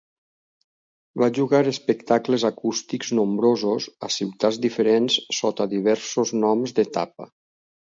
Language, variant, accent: Catalan, Valencià central, valencià